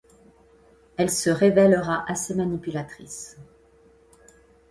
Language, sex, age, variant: French, female, 50-59, Français de métropole